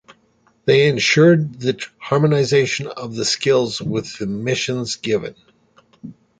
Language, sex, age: English, male, 60-69